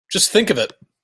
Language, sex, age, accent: English, male, 19-29, United States English